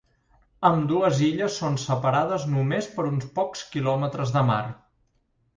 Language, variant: Catalan, Central